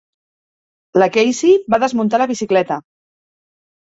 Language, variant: Catalan, Central